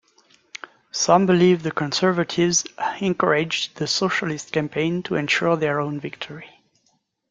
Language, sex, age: English, male, 30-39